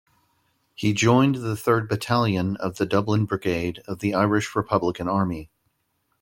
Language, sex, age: English, male, 30-39